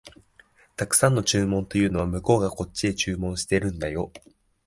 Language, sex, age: Japanese, male, 19-29